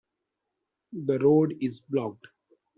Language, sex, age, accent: English, male, 19-29, India and South Asia (India, Pakistan, Sri Lanka)